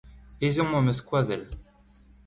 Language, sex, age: Breton, male, 19-29